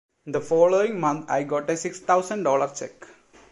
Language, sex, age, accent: English, male, 19-29, India and South Asia (India, Pakistan, Sri Lanka)